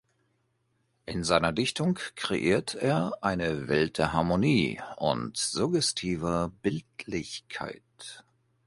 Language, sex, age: German, male, 40-49